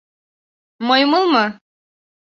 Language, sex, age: Bashkir, female, 19-29